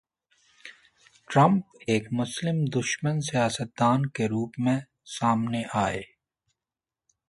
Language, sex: Urdu, male